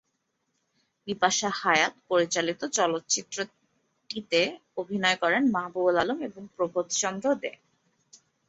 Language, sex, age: Bengali, female, 19-29